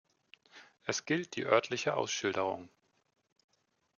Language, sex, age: German, male, 40-49